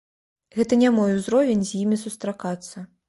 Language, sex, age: Belarusian, female, 19-29